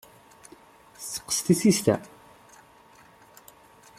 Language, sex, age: Kabyle, male, 30-39